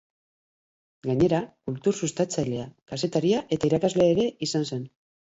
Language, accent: Basque, Mendebalekoa (Araba, Bizkaia, Gipuzkoako mendebaleko herri batzuk)